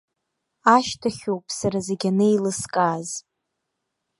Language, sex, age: Abkhazian, female, under 19